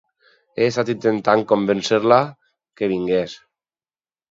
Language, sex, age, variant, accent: Catalan, male, 30-39, Valencià meridional, valencià